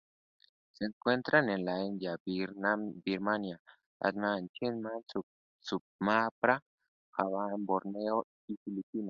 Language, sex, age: Spanish, male, 19-29